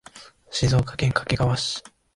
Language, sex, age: Japanese, male, 19-29